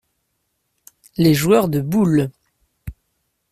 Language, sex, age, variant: French, male, 19-29, Français de métropole